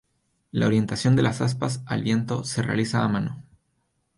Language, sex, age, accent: Spanish, male, 19-29, Chileno: Chile, Cuyo